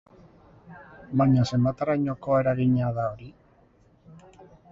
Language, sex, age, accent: Basque, male, 50-59, Erdialdekoa edo Nafarra (Gipuzkoa, Nafarroa)